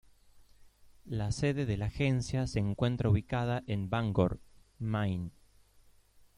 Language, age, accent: Spanish, 30-39, Rioplatense: Argentina, Uruguay, este de Bolivia, Paraguay